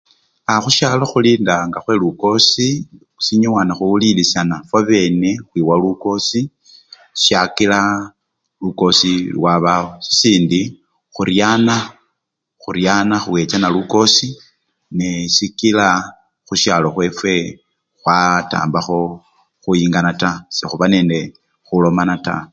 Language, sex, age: Luyia, male, 60-69